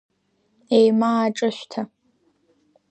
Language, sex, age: Abkhazian, female, under 19